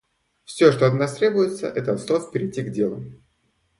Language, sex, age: Russian, male, 19-29